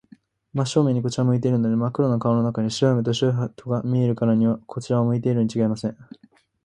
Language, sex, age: Japanese, male, 19-29